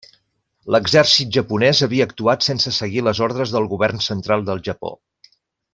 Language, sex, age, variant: Catalan, male, 40-49, Central